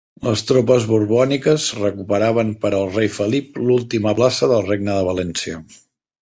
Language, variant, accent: Catalan, Central, central